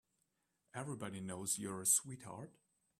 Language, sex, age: English, male, 50-59